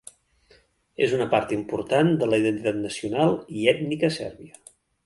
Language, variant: Catalan, Central